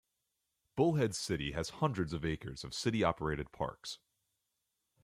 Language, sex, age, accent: English, male, 19-29, United States English